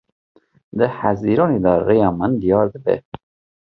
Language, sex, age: Kurdish, male, 40-49